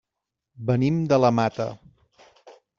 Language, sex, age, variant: Catalan, male, 30-39, Central